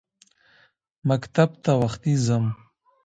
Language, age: Pashto, 19-29